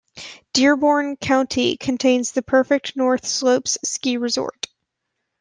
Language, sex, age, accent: English, female, 19-29, United States English